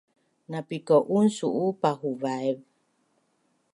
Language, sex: Bunun, female